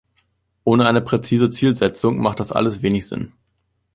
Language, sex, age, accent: German, male, 19-29, Deutschland Deutsch